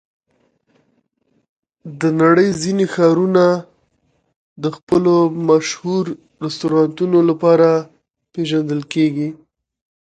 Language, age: Pashto, 19-29